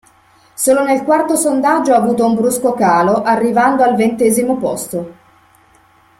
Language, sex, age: Italian, female, 50-59